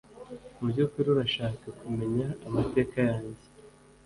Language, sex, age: Kinyarwanda, male, 19-29